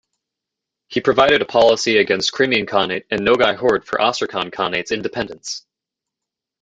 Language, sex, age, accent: English, male, 19-29, United States English